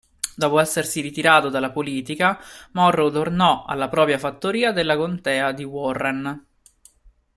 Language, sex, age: Italian, male, 19-29